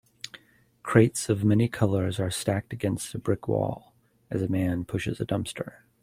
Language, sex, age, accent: English, male, 40-49, United States English